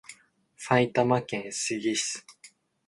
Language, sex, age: Japanese, male, 19-29